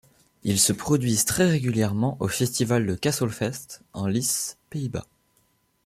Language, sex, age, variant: French, male, under 19, Français de métropole